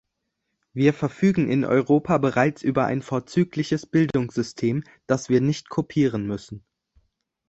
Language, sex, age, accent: German, male, under 19, Deutschland Deutsch